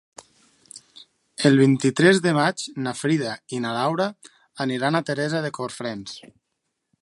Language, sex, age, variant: Catalan, male, 19-29, Nord-Occidental